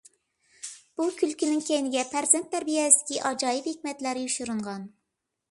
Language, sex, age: Uyghur, male, under 19